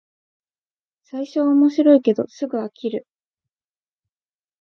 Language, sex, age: Japanese, female, 19-29